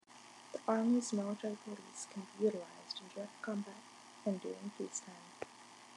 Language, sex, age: English, female, under 19